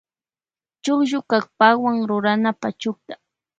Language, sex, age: Loja Highland Quichua, female, 19-29